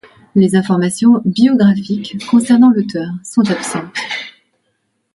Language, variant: French, Français de métropole